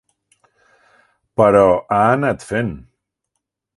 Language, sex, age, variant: Catalan, male, 60-69, Central